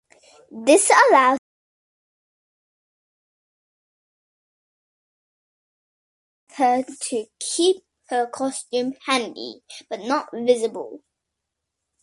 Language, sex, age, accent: English, male, under 19, Australian English